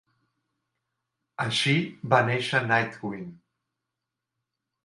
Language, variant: Catalan, Central